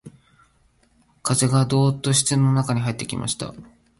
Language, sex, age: Japanese, male, 19-29